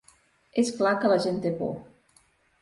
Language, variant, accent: Catalan, Central, central